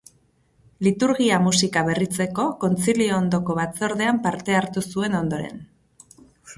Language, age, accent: Basque, 40-49, Erdialdekoa edo Nafarra (Gipuzkoa, Nafarroa)